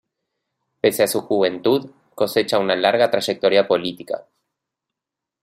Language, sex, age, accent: Spanish, male, 30-39, Rioplatense: Argentina, Uruguay, este de Bolivia, Paraguay